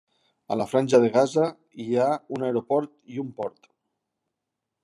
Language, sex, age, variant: Catalan, male, 40-49, Central